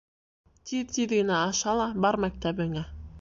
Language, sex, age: Bashkir, female, 19-29